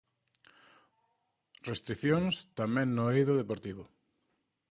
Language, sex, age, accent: Galician, male, 30-39, Oriental (común en zona oriental)